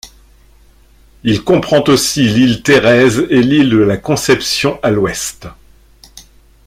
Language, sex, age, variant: French, male, 50-59, Français de métropole